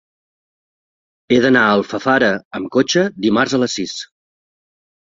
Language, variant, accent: Catalan, Central, gironí